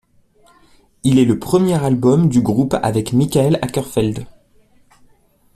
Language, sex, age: French, male, 40-49